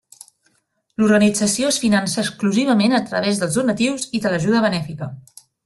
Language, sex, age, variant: Catalan, female, 19-29, Nord-Occidental